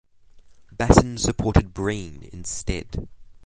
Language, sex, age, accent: English, male, 19-29, England English; New Zealand English